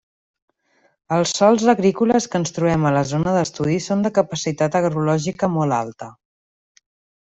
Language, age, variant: Catalan, 19-29, Central